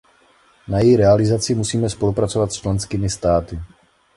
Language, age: Czech, 30-39